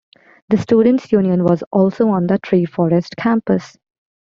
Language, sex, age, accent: English, female, 19-29, United States English